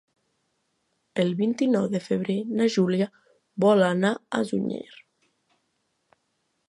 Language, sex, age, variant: Catalan, female, 19-29, Nord-Occidental